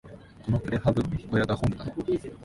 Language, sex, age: Japanese, male, 19-29